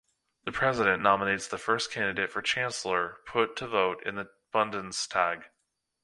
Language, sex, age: English, male, 30-39